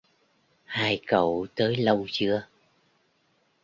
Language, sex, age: Vietnamese, male, 60-69